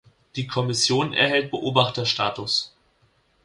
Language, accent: German, Deutschland Deutsch